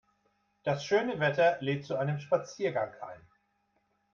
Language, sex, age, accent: German, male, 60-69, Deutschland Deutsch